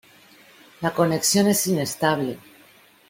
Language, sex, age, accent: Spanish, female, 40-49, España: Norte peninsular (Asturias, Castilla y León, Cantabria, País Vasco, Navarra, Aragón, La Rioja, Guadalajara, Cuenca)